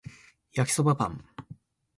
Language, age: Japanese, 19-29